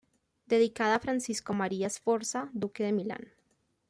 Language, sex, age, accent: Spanish, female, 19-29, Caribe: Cuba, Venezuela, Puerto Rico, República Dominicana, Panamá, Colombia caribeña, México caribeño, Costa del golfo de México